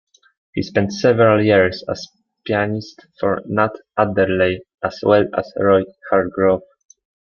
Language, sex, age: English, male, 19-29